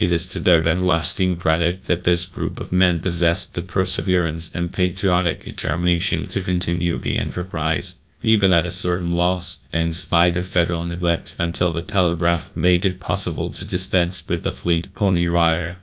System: TTS, GlowTTS